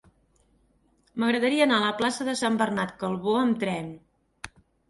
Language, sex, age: Catalan, female, 50-59